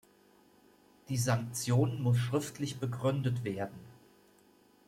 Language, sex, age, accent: German, male, 50-59, Deutschland Deutsch